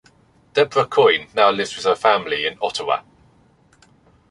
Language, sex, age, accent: English, male, 30-39, England English